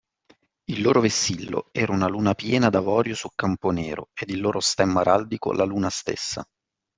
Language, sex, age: Italian, male, 30-39